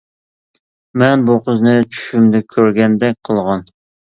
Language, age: Uyghur, 30-39